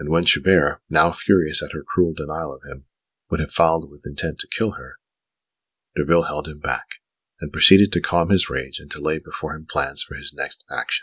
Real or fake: real